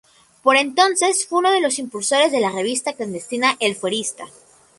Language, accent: Spanish, Andino-Pacífico: Colombia, Perú, Ecuador, oeste de Bolivia y Venezuela andina